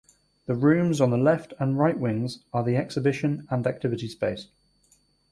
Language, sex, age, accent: English, male, 19-29, England English